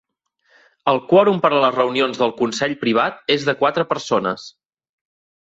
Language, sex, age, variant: Catalan, male, 30-39, Central